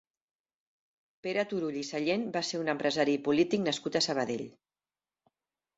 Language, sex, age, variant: Catalan, female, 50-59, Central